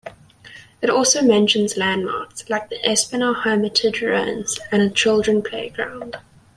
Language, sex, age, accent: English, female, 19-29, Southern African (South Africa, Zimbabwe, Namibia)